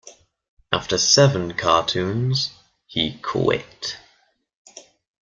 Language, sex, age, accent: English, male, under 19, England English